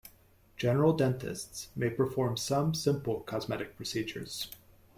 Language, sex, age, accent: English, male, 30-39, United States English